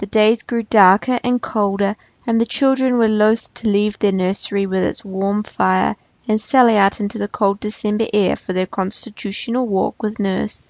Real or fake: real